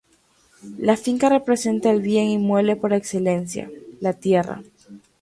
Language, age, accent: Spanish, 19-29, Andino-Pacífico: Colombia, Perú, Ecuador, oeste de Bolivia y Venezuela andina